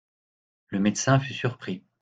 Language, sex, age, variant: French, male, 40-49, Français de métropole